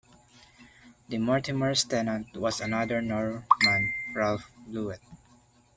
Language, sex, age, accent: English, male, under 19, Filipino